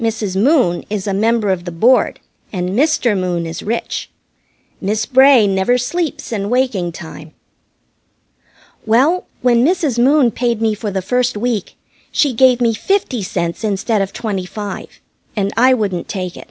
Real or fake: real